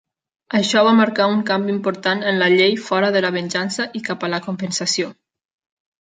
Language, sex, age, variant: Catalan, female, 19-29, Nord-Occidental